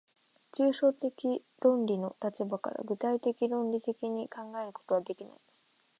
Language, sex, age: Japanese, female, 19-29